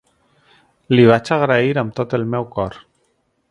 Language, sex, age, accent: Catalan, male, 30-39, valencià